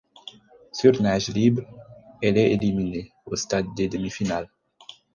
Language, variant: French, Français d'Afrique subsaharienne et des îles africaines